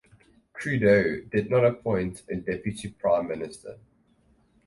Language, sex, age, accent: English, male, 19-29, Southern African (South Africa, Zimbabwe, Namibia)